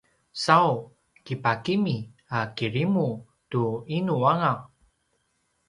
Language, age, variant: Paiwan, 30-39, pinayuanan a kinaikacedasan (東排灣語)